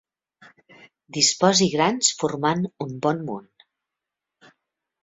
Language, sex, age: Catalan, female, 60-69